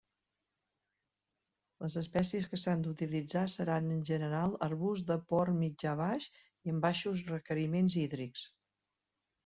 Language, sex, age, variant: Catalan, female, 60-69, Central